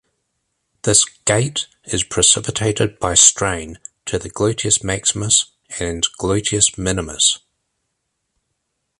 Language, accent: English, New Zealand English